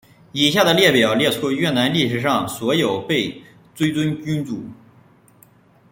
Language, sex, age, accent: Chinese, male, 30-39, 出生地：河南省